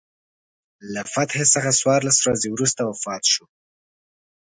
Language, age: Pashto, 19-29